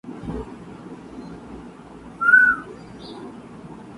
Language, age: English, 19-29